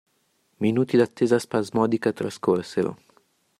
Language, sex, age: Italian, male, under 19